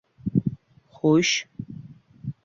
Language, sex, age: Uzbek, male, 19-29